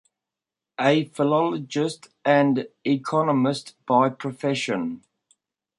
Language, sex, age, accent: English, male, 70-79, Australian English